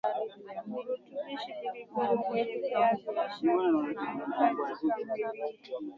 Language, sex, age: Swahili, female, 19-29